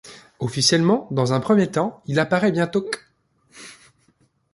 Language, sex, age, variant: French, male, 19-29, Français de métropole